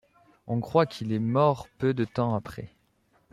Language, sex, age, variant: French, male, 30-39, Français de métropole